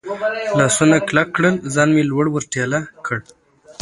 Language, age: Pashto, 19-29